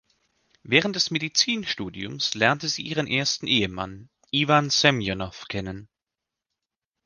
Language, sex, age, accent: German, male, 30-39, Deutschland Deutsch